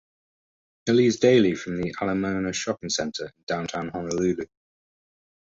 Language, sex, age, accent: English, male, 30-39, England English